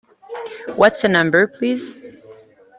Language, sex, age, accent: English, female, 19-29, Canadian English